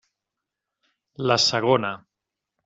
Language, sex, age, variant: Catalan, male, 40-49, Central